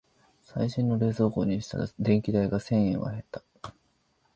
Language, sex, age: Japanese, male, 19-29